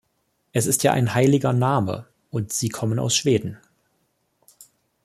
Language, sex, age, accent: German, male, 30-39, Deutschland Deutsch